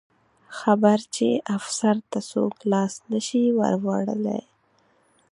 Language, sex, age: Pashto, female, 30-39